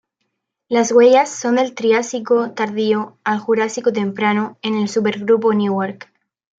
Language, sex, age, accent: Spanish, female, 19-29, España: Sur peninsular (Andalucia, Extremadura, Murcia)